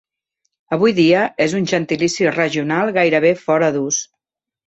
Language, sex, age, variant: Catalan, female, 50-59, Central